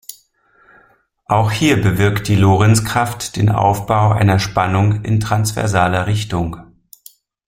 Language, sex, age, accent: German, male, 30-39, Deutschland Deutsch